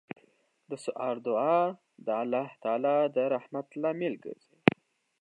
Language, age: Pashto, under 19